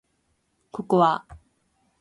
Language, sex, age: Japanese, female, under 19